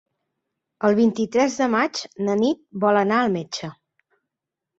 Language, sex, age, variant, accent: Catalan, female, 30-39, Central, Neutre